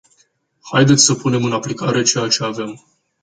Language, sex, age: Romanian, male, 19-29